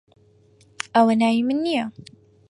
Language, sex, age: Central Kurdish, female, 19-29